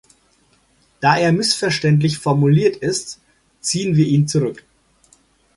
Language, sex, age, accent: German, male, 40-49, Deutschland Deutsch